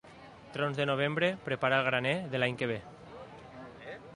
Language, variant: Catalan, Central